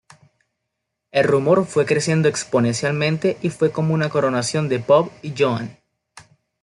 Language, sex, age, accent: Spanish, male, 19-29, Caribe: Cuba, Venezuela, Puerto Rico, República Dominicana, Panamá, Colombia caribeña, México caribeño, Costa del golfo de México